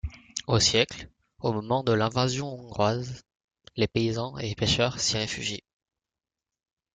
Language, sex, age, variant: French, male, 19-29, Français de métropole